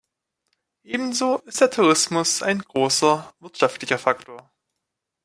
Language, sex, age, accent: German, male, 19-29, Deutschland Deutsch